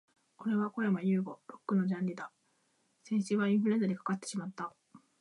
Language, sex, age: Japanese, female, under 19